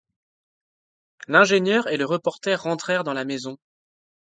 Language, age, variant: French, 19-29, Français de métropole